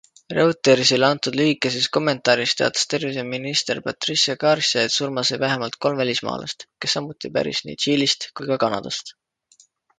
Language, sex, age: Estonian, male, 19-29